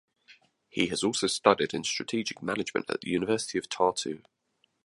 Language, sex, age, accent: English, male, 40-49, England English